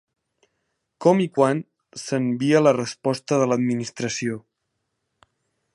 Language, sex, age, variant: Catalan, male, under 19, Central